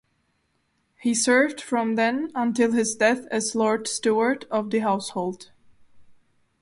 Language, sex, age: English, female, 19-29